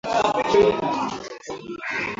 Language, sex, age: Swahili, male, under 19